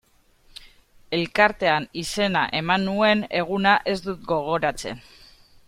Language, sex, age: Basque, female, 30-39